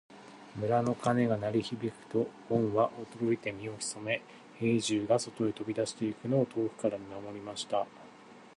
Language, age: Japanese, 30-39